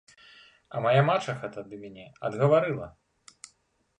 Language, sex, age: Belarusian, male, 50-59